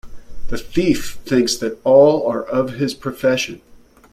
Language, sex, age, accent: English, male, 40-49, United States English